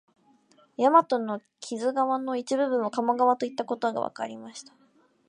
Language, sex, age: Japanese, female, 19-29